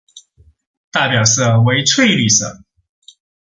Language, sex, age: Chinese, male, 19-29